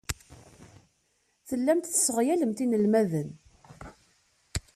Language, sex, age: Kabyle, female, 30-39